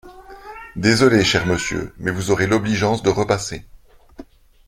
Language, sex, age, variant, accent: French, male, 40-49, Français d'Europe, Français de Belgique